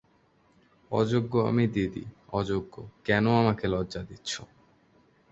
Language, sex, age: Bengali, male, 19-29